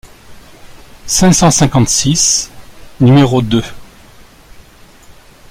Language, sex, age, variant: French, male, 40-49, Français de métropole